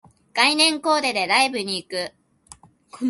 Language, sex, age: Japanese, female, 19-29